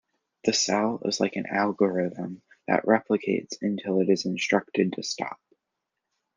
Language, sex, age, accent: English, male, under 19, United States English